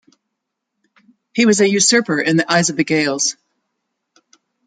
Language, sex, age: English, female, 70-79